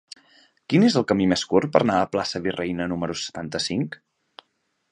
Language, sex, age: Catalan, male, 19-29